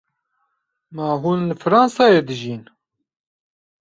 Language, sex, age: Kurdish, male, 30-39